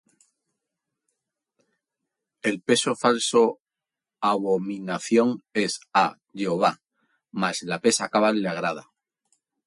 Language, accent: Spanish, España: Centro-Sur peninsular (Madrid, Toledo, Castilla-La Mancha)